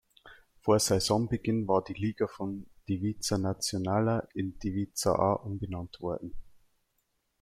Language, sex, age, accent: German, male, 19-29, Deutschland Deutsch